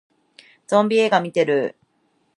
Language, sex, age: Japanese, female, 19-29